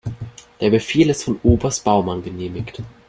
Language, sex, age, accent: German, male, under 19, Deutschland Deutsch